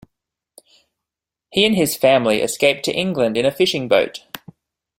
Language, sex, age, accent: English, male, 19-29, Australian English